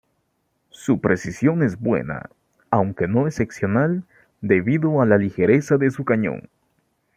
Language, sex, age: Spanish, male, 19-29